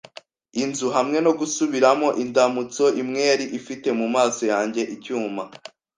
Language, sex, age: Kinyarwanda, male, 19-29